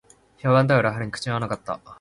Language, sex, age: Japanese, male, 19-29